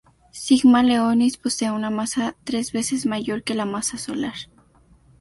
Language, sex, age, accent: Spanish, female, 19-29, México